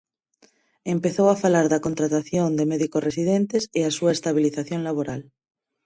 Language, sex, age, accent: Galician, female, 19-29, Normativo (estándar)